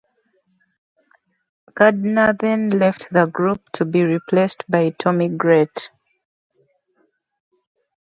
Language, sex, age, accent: English, female, 19-29, England English